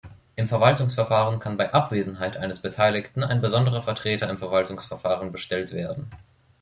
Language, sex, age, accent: German, male, 19-29, Deutschland Deutsch